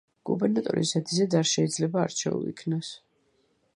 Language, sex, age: Georgian, female, 40-49